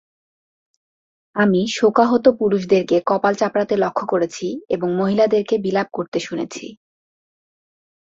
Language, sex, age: Bengali, female, 19-29